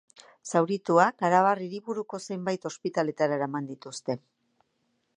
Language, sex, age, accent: Basque, female, 60-69, Erdialdekoa edo Nafarra (Gipuzkoa, Nafarroa)